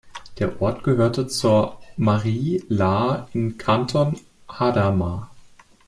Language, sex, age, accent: German, male, 19-29, Deutschland Deutsch